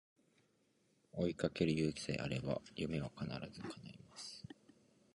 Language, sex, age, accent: Japanese, male, 19-29, 標準語